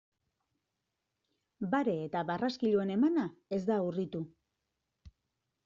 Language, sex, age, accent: Basque, female, 40-49, Mendebalekoa (Araba, Bizkaia, Gipuzkoako mendebaleko herri batzuk)